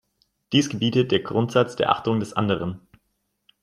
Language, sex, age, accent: German, male, 19-29, Deutschland Deutsch